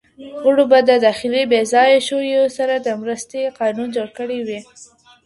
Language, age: Pashto, under 19